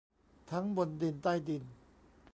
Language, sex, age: Thai, male, 50-59